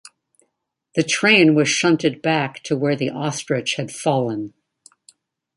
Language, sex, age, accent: English, female, 60-69, United States English